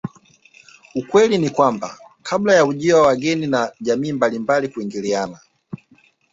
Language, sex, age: Swahili, male, 19-29